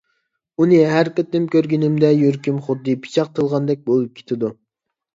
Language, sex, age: Uyghur, male, 19-29